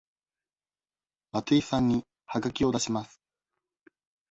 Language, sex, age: Japanese, male, 40-49